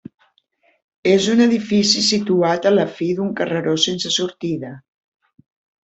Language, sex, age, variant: Catalan, female, 50-59, Central